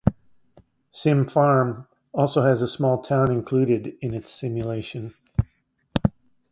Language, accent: English, United States English